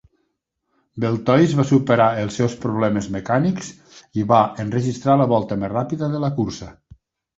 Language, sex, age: Catalan, male, 60-69